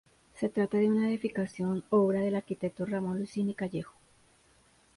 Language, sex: Spanish, female